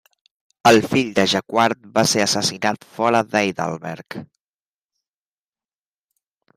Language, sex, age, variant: Catalan, male, 19-29, Central